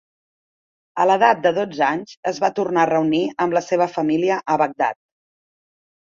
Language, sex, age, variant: Catalan, female, 40-49, Central